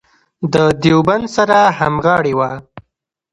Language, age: Pashto, 30-39